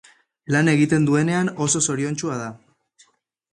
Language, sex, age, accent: Basque, male, 19-29, Mendebalekoa (Araba, Bizkaia, Gipuzkoako mendebaleko herri batzuk)